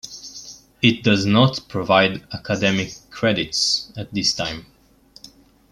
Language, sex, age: English, male, 19-29